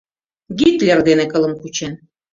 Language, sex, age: Mari, female, 40-49